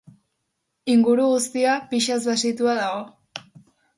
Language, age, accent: Basque, under 19, Mendebalekoa (Araba, Bizkaia, Gipuzkoako mendebaleko herri batzuk)